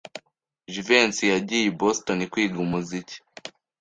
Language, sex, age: Kinyarwanda, male, under 19